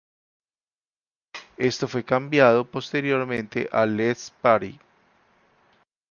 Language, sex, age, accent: Spanish, male, 30-39, Andino-Pacífico: Colombia, Perú, Ecuador, oeste de Bolivia y Venezuela andina